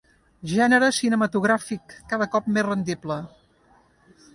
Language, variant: Catalan, Central